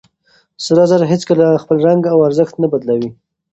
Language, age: Pashto, 19-29